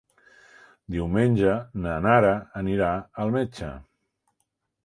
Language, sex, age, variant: Catalan, male, 60-69, Central